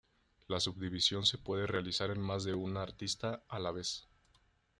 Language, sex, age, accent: Spanish, male, 19-29, México